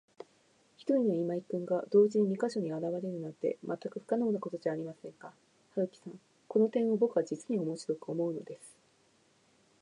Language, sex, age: Japanese, female, 19-29